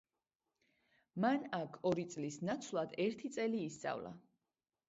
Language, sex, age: Georgian, female, 30-39